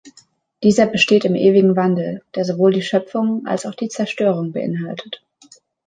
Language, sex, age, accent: German, female, 19-29, Deutschland Deutsch